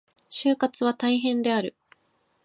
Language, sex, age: Japanese, female, 19-29